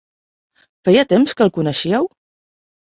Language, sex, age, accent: Catalan, female, 19-29, aprenent (recent, des del castellà)